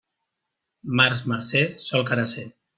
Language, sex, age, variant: Catalan, male, 30-39, Central